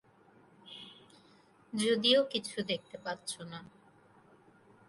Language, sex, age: Bengali, female, 19-29